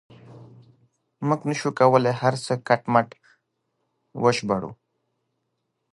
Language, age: Pashto, 30-39